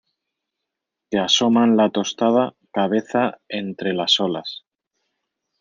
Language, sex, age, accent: Spanish, male, 30-39, España: Centro-Sur peninsular (Madrid, Toledo, Castilla-La Mancha)